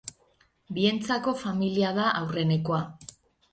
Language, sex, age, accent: Basque, female, 50-59, Erdialdekoa edo Nafarra (Gipuzkoa, Nafarroa)